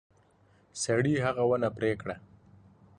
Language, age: Pashto, 30-39